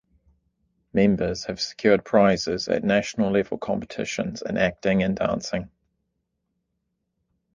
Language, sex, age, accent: English, male, 30-39, New Zealand English